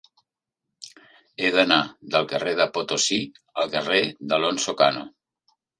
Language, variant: Catalan, Central